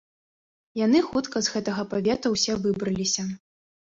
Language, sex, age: Belarusian, female, 19-29